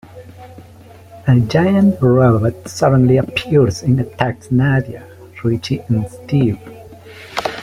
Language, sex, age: English, male, 19-29